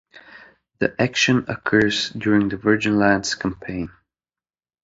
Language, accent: English, United States English